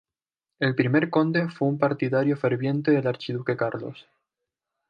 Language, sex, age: Spanish, female, 19-29